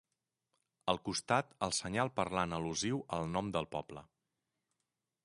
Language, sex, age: Catalan, male, 40-49